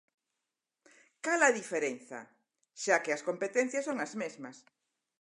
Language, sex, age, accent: Galician, female, 60-69, Normativo (estándar)